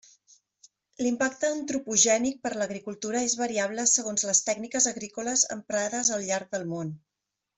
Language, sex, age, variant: Catalan, female, 40-49, Central